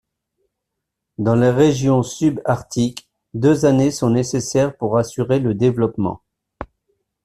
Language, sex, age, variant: French, male, 50-59, Français de métropole